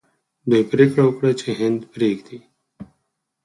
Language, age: Pashto, 30-39